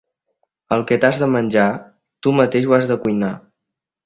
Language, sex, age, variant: Catalan, male, under 19, Central